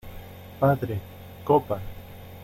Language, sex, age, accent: Spanish, male, 19-29, Rioplatense: Argentina, Uruguay, este de Bolivia, Paraguay